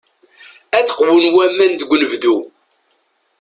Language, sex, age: Kabyle, female, 60-69